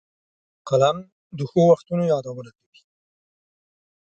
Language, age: Pashto, 60-69